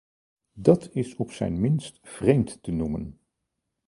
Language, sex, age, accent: Dutch, male, 60-69, Nederlands Nederlands